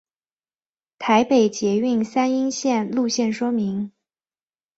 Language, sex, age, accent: Chinese, female, 19-29, 出生地：江苏省